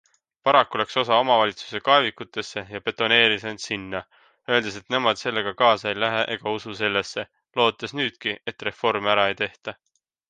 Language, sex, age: Estonian, male, 19-29